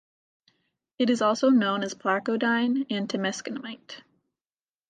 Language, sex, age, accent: English, female, 19-29, United States English